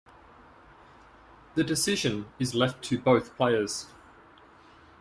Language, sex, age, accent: English, male, 30-39, Australian English